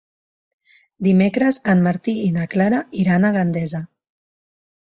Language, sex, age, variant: Catalan, female, 30-39, Central